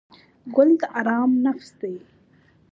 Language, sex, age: Pashto, female, 19-29